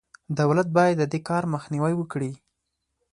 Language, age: Pashto, 19-29